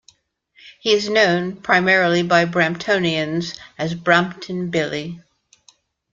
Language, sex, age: English, female, 70-79